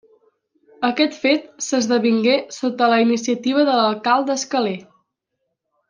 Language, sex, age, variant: Catalan, female, under 19, Central